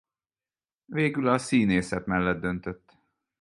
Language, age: Hungarian, 40-49